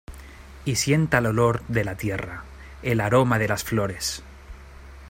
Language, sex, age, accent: Spanish, male, 30-39, España: Norte peninsular (Asturias, Castilla y León, Cantabria, País Vasco, Navarra, Aragón, La Rioja, Guadalajara, Cuenca)